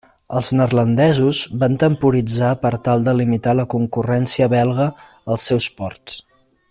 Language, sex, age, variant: Catalan, male, 30-39, Central